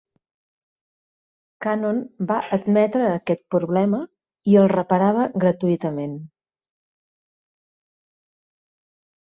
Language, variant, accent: Catalan, Central, central